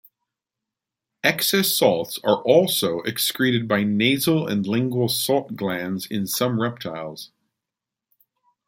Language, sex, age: English, male, 50-59